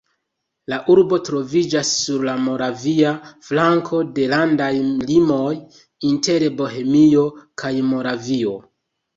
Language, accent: Esperanto, Internacia